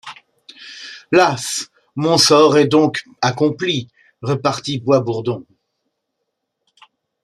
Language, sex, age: French, male, 60-69